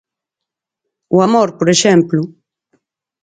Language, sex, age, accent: Galician, female, 40-49, Central (gheada)